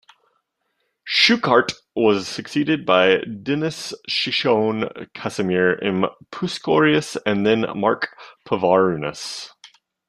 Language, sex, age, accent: English, male, 30-39, United States English